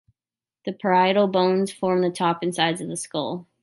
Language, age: English, 19-29